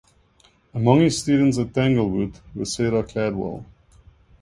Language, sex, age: English, male, 40-49